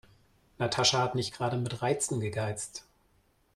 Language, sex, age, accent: German, male, 40-49, Deutschland Deutsch